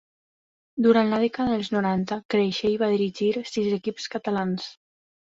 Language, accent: Catalan, valencià